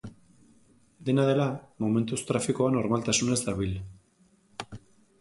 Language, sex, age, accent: Basque, male, 30-39, Erdialdekoa edo Nafarra (Gipuzkoa, Nafarroa)